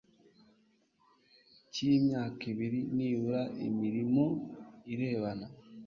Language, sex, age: Kinyarwanda, male, 30-39